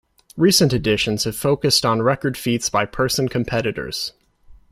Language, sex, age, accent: English, male, 19-29, United States English